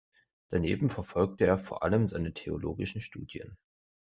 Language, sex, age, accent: German, male, 19-29, Deutschland Deutsch